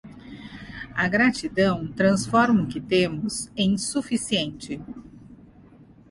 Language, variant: Portuguese, Portuguese (Brasil)